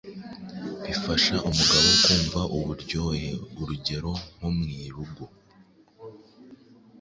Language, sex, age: Kinyarwanda, male, 19-29